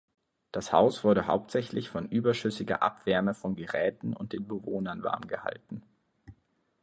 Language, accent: German, Deutschland Deutsch